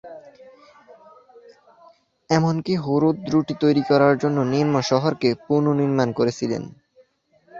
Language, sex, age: Bengali, male, under 19